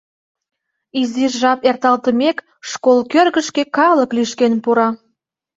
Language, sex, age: Mari, female, 19-29